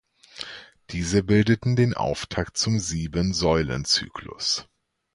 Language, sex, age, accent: German, male, 30-39, Deutschland Deutsch